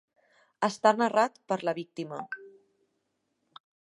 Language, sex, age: Catalan, female, 19-29